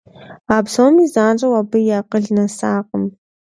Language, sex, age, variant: Kabardian, female, under 19, Адыгэбзэ (Къэбэрдей, Кирил, псоми зэдай)